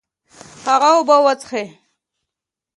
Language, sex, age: Pashto, female, 19-29